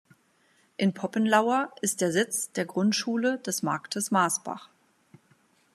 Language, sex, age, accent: German, female, 40-49, Deutschland Deutsch